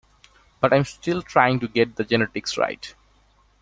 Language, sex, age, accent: English, male, 19-29, India and South Asia (India, Pakistan, Sri Lanka)